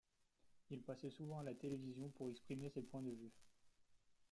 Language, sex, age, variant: French, male, 19-29, Français de métropole